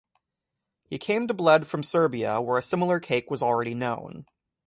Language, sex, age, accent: English, male, 30-39, United States English